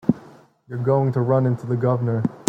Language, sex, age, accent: English, male, 19-29, United States English